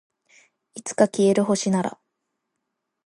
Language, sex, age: Japanese, female, 19-29